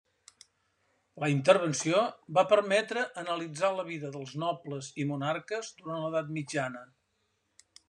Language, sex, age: Catalan, male, 70-79